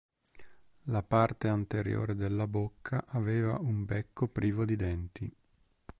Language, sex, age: Italian, male, 30-39